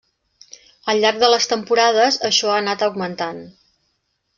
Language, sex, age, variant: Catalan, female, 50-59, Central